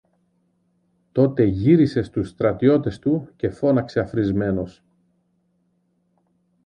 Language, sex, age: Greek, male, 40-49